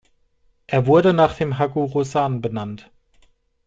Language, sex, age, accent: German, male, 30-39, Deutschland Deutsch